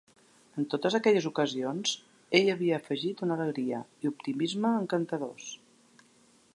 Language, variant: Catalan, Central